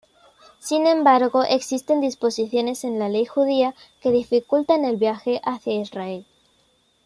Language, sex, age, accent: Spanish, female, under 19, España: Centro-Sur peninsular (Madrid, Toledo, Castilla-La Mancha)